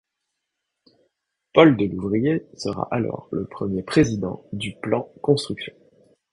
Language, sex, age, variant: French, male, 30-39, Français de métropole